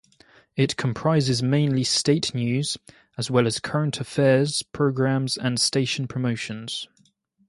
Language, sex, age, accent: English, male, 19-29, England English